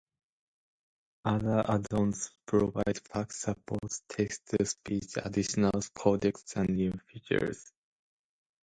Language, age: English, 19-29